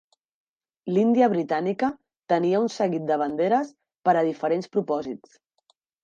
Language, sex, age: Catalan, female, 30-39